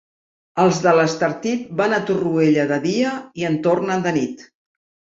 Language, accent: Catalan, Barceloní